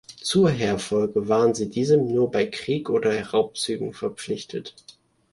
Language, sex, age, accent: German, male, under 19, Deutschland Deutsch